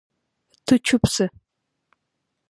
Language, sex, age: Pashto, female, 19-29